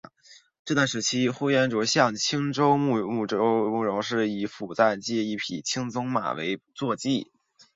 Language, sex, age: Chinese, male, 19-29